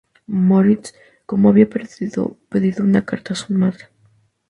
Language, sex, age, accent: Spanish, female, 19-29, México